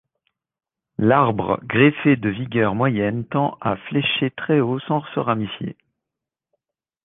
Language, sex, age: French, male, 30-39